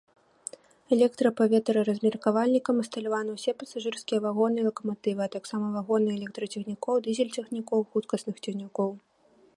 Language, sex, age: Belarusian, female, 19-29